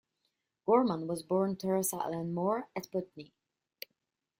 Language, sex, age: English, female, 40-49